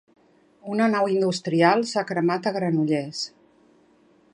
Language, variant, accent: Catalan, Central, central